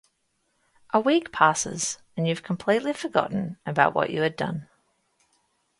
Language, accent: English, Australian English